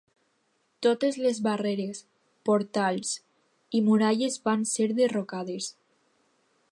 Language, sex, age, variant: Catalan, female, under 19, Alacantí